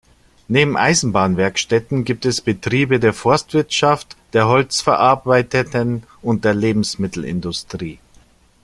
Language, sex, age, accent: German, male, 40-49, Deutschland Deutsch